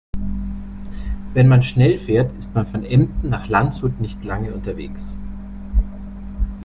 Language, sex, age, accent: German, male, 40-49, Deutschland Deutsch